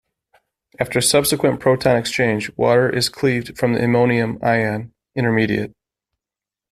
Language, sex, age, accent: English, male, 40-49, United States English